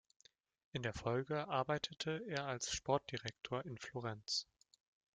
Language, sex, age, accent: German, male, 19-29, Deutschland Deutsch